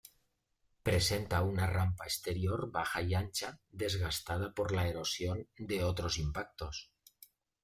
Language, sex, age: Spanish, male, 50-59